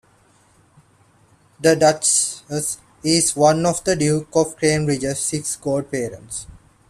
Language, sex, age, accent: English, male, 19-29, India and South Asia (India, Pakistan, Sri Lanka)